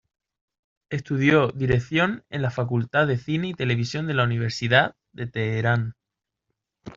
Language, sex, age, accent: Spanish, female, 19-29, España: Sur peninsular (Andalucia, Extremadura, Murcia)